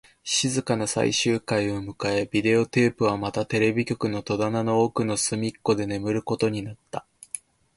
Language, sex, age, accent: Japanese, male, 19-29, 標準語